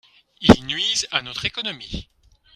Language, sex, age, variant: French, male, 40-49, Français de métropole